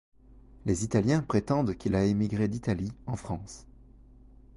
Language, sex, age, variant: French, male, 19-29, Français de métropole